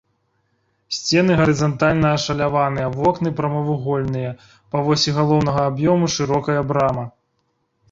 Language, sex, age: Belarusian, male, 30-39